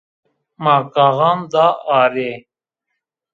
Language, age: Zaza, 30-39